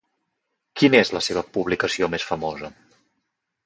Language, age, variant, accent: Catalan, 30-39, Central, central